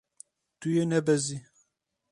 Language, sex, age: Kurdish, male, 30-39